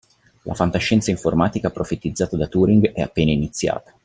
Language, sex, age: Italian, male, 30-39